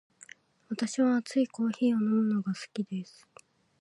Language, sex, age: Japanese, female, 19-29